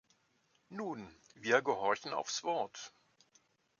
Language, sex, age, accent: German, male, 60-69, Deutschland Deutsch